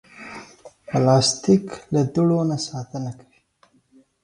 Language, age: Pashto, 19-29